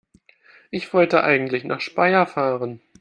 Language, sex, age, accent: German, male, 19-29, Deutschland Deutsch